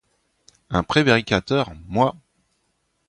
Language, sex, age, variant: French, male, 30-39, Français de métropole